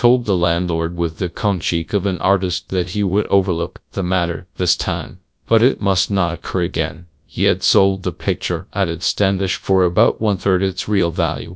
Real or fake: fake